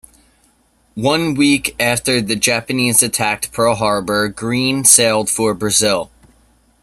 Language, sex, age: English, male, 30-39